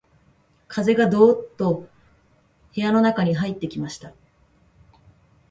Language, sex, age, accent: Japanese, female, 40-49, 関西弁